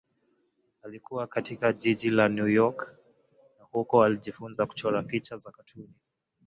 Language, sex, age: Swahili, male, 19-29